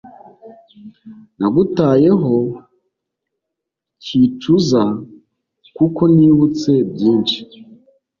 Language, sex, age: Kinyarwanda, male, 40-49